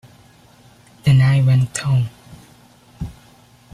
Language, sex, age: English, male, 19-29